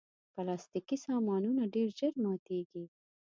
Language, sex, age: Pashto, female, 30-39